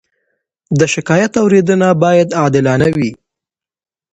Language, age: Pashto, 19-29